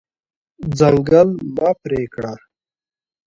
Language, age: Pashto, 19-29